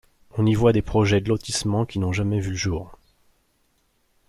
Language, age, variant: French, 30-39, Français de métropole